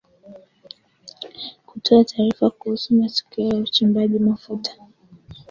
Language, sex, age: Swahili, female, 19-29